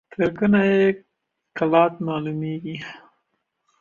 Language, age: Pashto, under 19